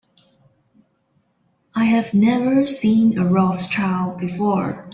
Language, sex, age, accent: English, female, 19-29, Malaysian English